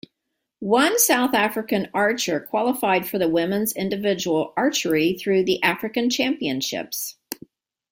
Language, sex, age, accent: English, female, 60-69, United States English